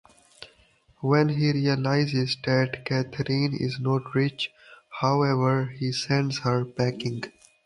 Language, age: English, under 19